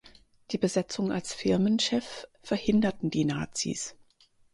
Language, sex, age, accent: German, female, 30-39, Deutschland Deutsch